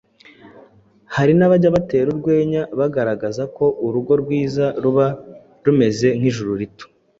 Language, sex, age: Kinyarwanda, male, 19-29